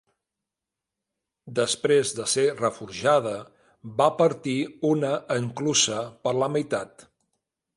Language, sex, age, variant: Catalan, male, 40-49, Central